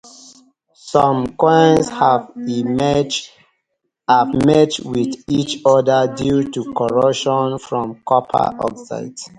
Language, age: English, 19-29